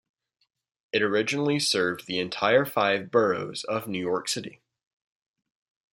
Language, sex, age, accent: English, male, under 19, United States English